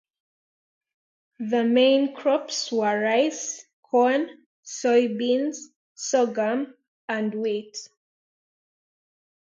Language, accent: English, Ugandan english